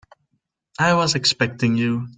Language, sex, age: English, male, under 19